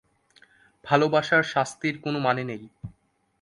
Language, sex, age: Bengali, male, 19-29